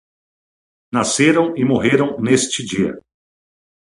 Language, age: Portuguese, 60-69